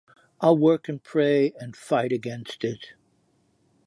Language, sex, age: English, male, 70-79